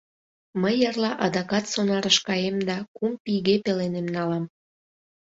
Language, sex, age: Mari, female, 30-39